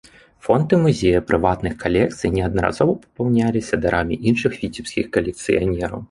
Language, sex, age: Belarusian, male, 19-29